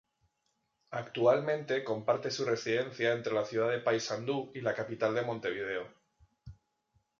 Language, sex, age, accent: Spanish, male, 30-39, España: Norte peninsular (Asturias, Castilla y León, Cantabria, País Vasco, Navarra, Aragón, La Rioja, Guadalajara, Cuenca)